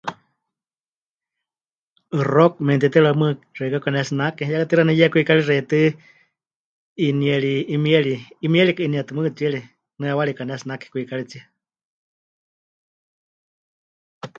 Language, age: Huichol, 50-59